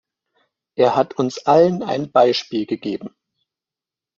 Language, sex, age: German, male, 30-39